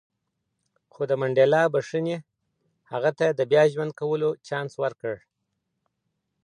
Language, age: Pashto, 30-39